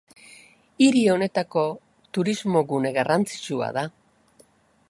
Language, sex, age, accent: Basque, female, 60-69, Erdialdekoa edo Nafarra (Gipuzkoa, Nafarroa)